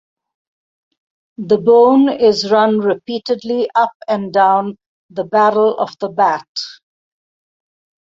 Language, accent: English, India and South Asia (India, Pakistan, Sri Lanka)